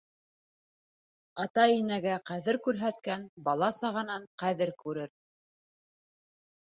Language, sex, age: Bashkir, female, 30-39